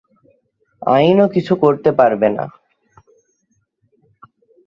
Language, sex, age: Bengali, male, 19-29